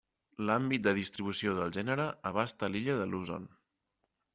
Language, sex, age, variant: Catalan, male, 30-39, Central